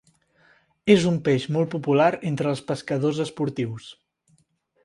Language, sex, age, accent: Catalan, male, 19-29, central; septentrional